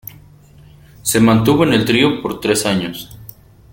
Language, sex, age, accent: Spanish, male, 19-29, México